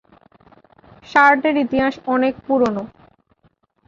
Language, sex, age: Bengali, female, 19-29